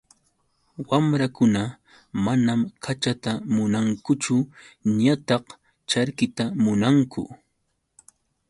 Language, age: Yauyos Quechua, 30-39